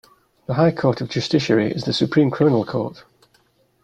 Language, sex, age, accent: English, male, 40-49, England English